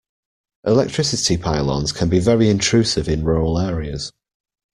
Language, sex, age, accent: English, male, 30-39, England English